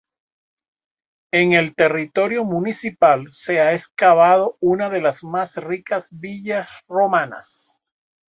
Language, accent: Spanish, Caribe: Cuba, Venezuela, Puerto Rico, República Dominicana, Panamá, Colombia caribeña, México caribeño, Costa del golfo de México